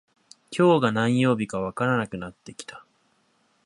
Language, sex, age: Japanese, male, 19-29